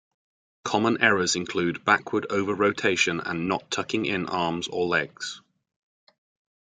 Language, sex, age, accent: English, male, 50-59, England English